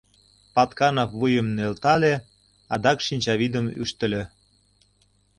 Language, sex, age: Mari, male, 60-69